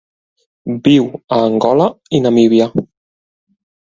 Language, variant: Catalan, Central